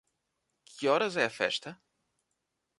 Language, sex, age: Portuguese, male, 30-39